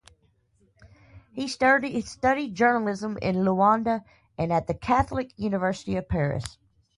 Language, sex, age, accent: English, female, 40-49, United States English